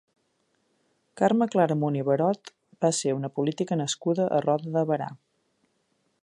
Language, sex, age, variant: Catalan, female, 40-49, Central